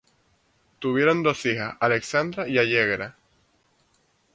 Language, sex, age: Spanish, male, 19-29